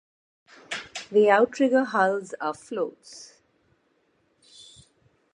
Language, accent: English, India and South Asia (India, Pakistan, Sri Lanka)